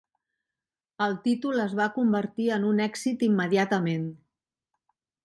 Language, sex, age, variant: Catalan, female, 60-69, Central